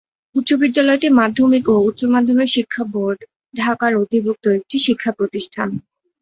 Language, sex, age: Bengali, female, 19-29